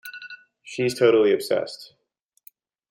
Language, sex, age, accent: English, male, 19-29, United States English